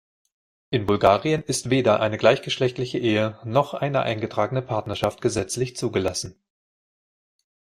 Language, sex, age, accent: German, male, 30-39, Deutschland Deutsch